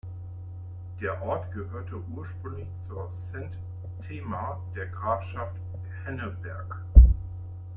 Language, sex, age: German, male, 50-59